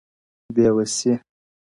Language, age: Pashto, 19-29